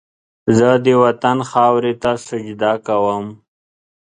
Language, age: Pashto, 30-39